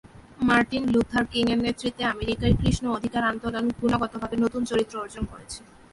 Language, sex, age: Bengali, female, 19-29